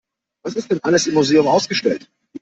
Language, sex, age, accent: German, male, 30-39, Deutschland Deutsch